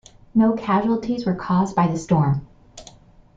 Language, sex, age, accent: English, female, 40-49, United States English